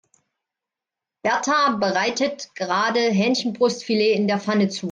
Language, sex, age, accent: German, female, 40-49, Deutschland Deutsch